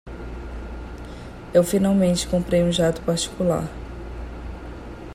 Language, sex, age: Portuguese, female, 30-39